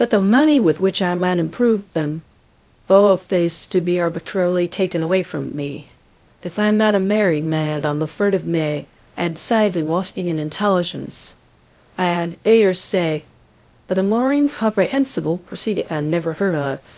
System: TTS, VITS